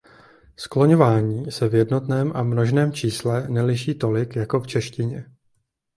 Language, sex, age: Czech, male, 40-49